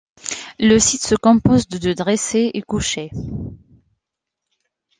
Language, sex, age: French, female, 19-29